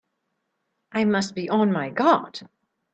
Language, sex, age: English, female, 40-49